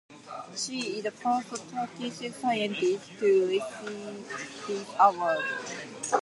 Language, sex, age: English, female, 19-29